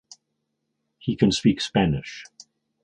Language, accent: English, England English